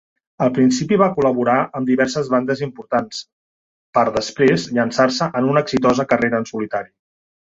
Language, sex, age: Catalan, male, 50-59